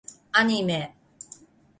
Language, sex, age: Japanese, female, 40-49